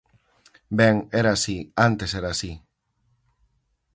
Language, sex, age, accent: Galician, male, 19-29, Oriental (común en zona oriental)